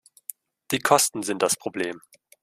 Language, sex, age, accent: German, male, 19-29, Deutschland Deutsch